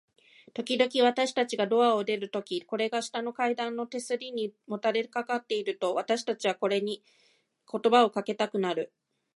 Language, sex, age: Japanese, female, 30-39